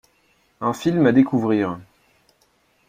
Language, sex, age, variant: French, male, 19-29, Français de métropole